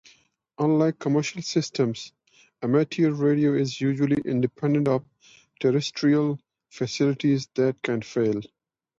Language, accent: English, India and South Asia (India, Pakistan, Sri Lanka)